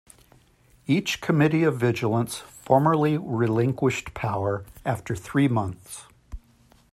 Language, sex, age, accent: English, male, 50-59, United States English